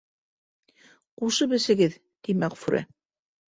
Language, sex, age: Bashkir, female, 60-69